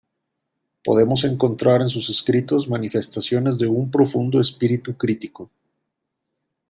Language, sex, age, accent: Spanish, male, 40-49, México